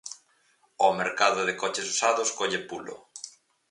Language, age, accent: Galician, 19-29, Normativo (estándar)